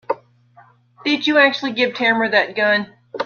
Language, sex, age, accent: English, female, 50-59, United States English